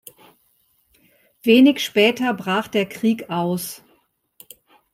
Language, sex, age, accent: German, female, 50-59, Deutschland Deutsch